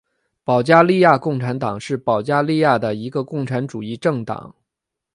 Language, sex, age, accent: Chinese, male, 30-39, 出生地：北京市